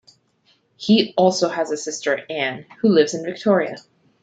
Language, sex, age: English, female, 30-39